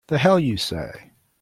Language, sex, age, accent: English, male, 40-49, United States English